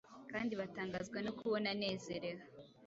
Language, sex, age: Kinyarwanda, female, 19-29